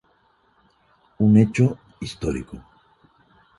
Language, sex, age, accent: Spanish, male, 50-59, Andino-Pacífico: Colombia, Perú, Ecuador, oeste de Bolivia y Venezuela andina